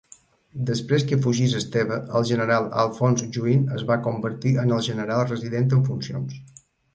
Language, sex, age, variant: Catalan, male, 50-59, Balear